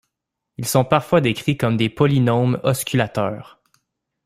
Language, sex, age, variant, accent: French, male, 19-29, Français d'Amérique du Nord, Français du Canada